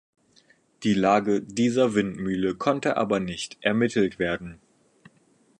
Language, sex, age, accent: German, male, 19-29, Deutschland Deutsch